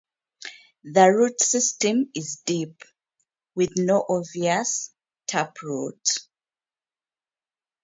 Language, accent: English, United States English